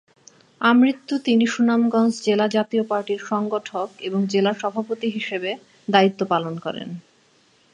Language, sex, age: Bengali, female, 40-49